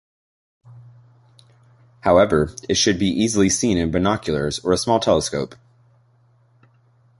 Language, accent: English, United States English